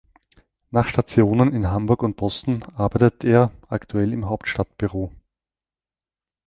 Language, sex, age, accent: German, male, 40-49, Österreichisches Deutsch